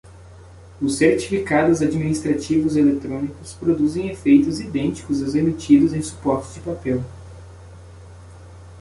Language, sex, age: Portuguese, male, 19-29